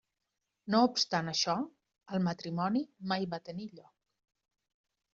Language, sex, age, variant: Catalan, female, 50-59, Nord-Occidental